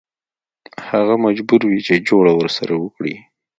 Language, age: Pashto, 30-39